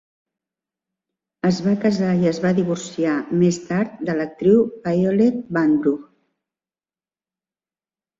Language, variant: Catalan, Central